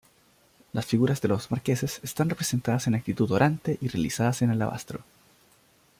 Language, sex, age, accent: Spanish, male, 19-29, Chileno: Chile, Cuyo